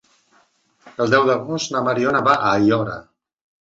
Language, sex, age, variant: Catalan, male, 50-59, Nord-Occidental